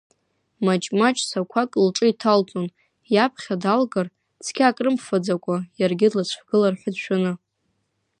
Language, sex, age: Abkhazian, female, under 19